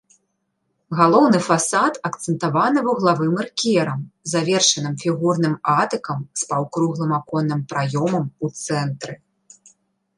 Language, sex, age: Belarusian, female, 30-39